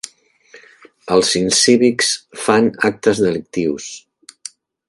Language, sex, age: Catalan, male, 60-69